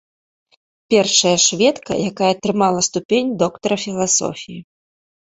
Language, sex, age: Belarusian, female, 30-39